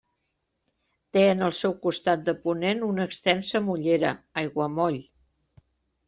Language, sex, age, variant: Catalan, female, 60-69, Central